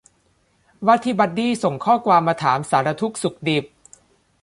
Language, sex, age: Thai, male, under 19